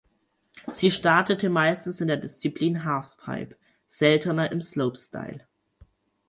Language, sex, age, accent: German, male, under 19, Deutschland Deutsch